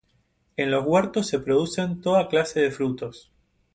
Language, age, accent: Spanish, 30-39, Rioplatense: Argentina, Uruguay, este de Bolivia, Paraguay